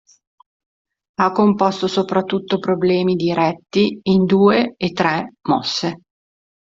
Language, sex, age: Italian, female, 50-59